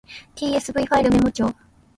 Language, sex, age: Japanese, female, 19-29